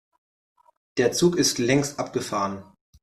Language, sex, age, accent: German, male, 40-49, Deutschland Deutsch